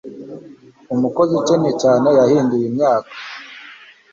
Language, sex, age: Kinyarwanda, male, 19-29